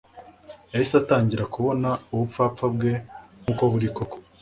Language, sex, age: Kinyarwanda, male, 19-29